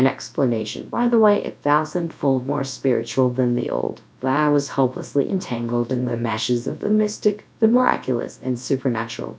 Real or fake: fake